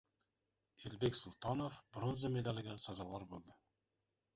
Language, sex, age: Uzbek, male, under 19